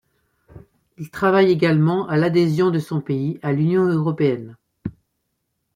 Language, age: French, 60-69